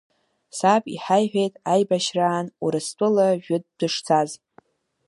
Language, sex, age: Abkhazian, female, under 19